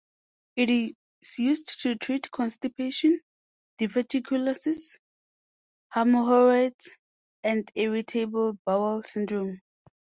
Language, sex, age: English, female, 19-29